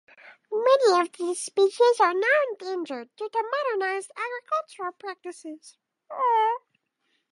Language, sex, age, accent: English, female, under 19, United States English